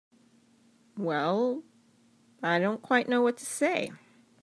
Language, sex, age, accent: English, female, 30-39, United States English